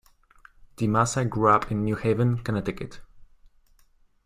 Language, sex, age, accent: English, male, under 19, United States English